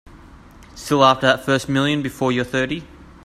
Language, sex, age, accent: English, male, 19-29, Australian English